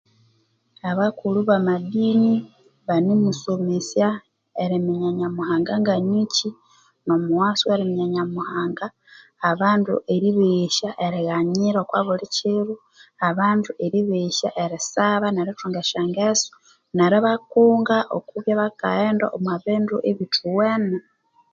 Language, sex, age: Konzo, female, 30-39